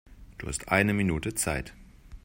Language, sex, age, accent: German, male, 40-49, Deutschland Deutsch